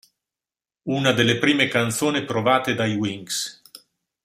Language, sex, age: Italian, male, 60-69